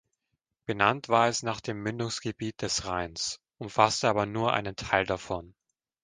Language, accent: German, Österreichisches Deutsch